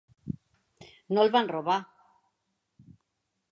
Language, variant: Catalan, Balear